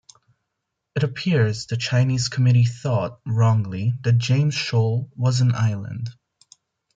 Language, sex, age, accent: English, male, 19-29, United States English